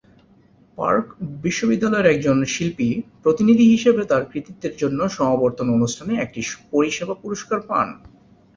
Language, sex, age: Bengali, male, 30-39